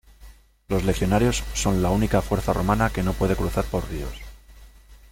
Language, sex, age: Spanish, male, 40-49